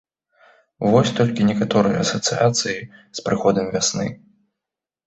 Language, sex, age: Belarusian, male, 30-39